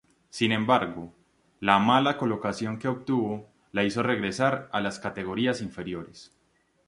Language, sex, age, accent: Spanish, male, 19-29, Andino-Pacífico: Colombia, Perú, Ecuador, oeste de Bolivia y Venezuela andina